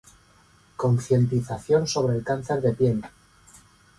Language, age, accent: Spanish, 50-59, España: Centro-Sur peninsular (Madrid, Toledo, Castilla-La Mancha)